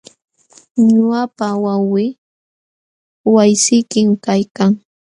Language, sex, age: Jauja Wanca Quechua, female, 19-29